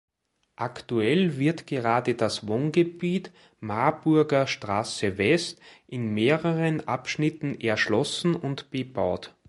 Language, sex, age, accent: German, male, 40-49, Österreichisches Deutsch